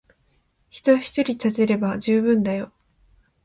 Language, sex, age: Japanese, female, 19-29